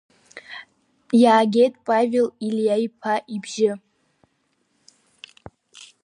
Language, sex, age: Abkhazian, female, under 19